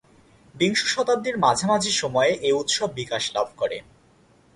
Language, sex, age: Bengali, male, under 19